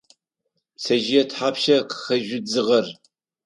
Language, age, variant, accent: Adyghe, 60-69, Адыгабзэ (Кирил, пстэумэ зэдыряе), Кıэмгуй (Çemguy)